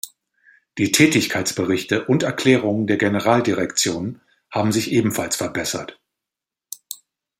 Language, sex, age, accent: German, male, 50-59, Deutschland Deutsch